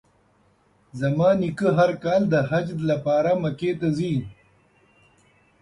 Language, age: Pashto, 50-59